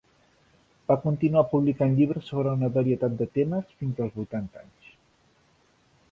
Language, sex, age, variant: Catalan, male, 50-59, Central